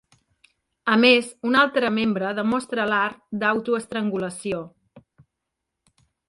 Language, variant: Catalan, Nord-Occidental